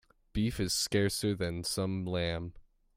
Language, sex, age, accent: English, male, under 19, United States English